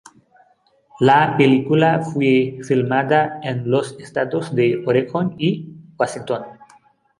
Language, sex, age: Spanish, male, 30-39